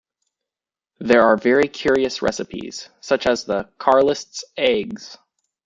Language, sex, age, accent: English, male, 19-29, United States English